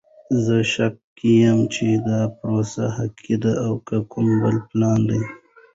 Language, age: Pashto, 19-29